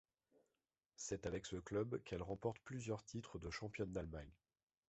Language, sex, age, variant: French, male, 30-39, Français de métropole